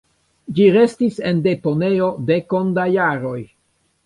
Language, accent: Esperanto, Internacia